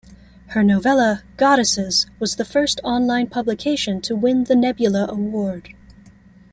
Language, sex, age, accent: English, female, 19-29, United States English